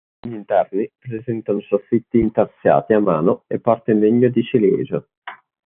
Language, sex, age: Italian, male, under 19